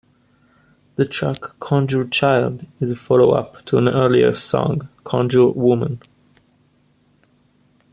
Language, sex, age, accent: English, male, 19-29, United States English